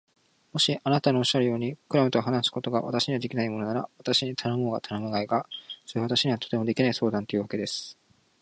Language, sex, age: Japanese, male, 19-29